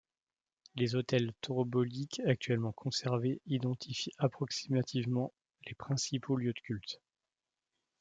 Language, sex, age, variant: French, male, 30-39, Français de métropole